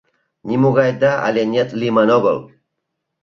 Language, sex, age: Mari, male, 40-49